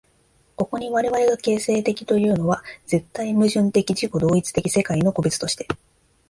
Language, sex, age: Japanese, female, 19-29